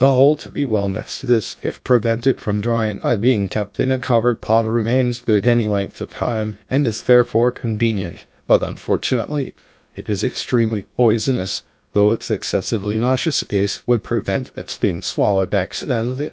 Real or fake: fake